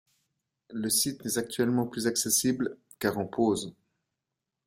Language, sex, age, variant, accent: French, male, 30-39, Français d'Europe, Français de Suisse